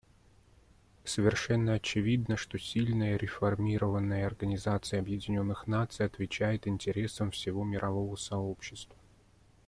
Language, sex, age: Russian, male, 30-39